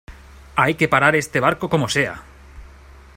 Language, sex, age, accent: Spanish, male, 30-39, España: Norte peninsular (Asturias, Castilla y León, Cantabria, País Vasco, Navarra, Aragón, La Rioja, Guadalajara, Cuenca)